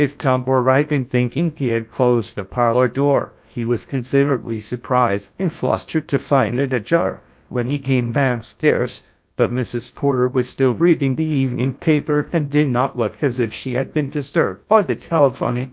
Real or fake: fake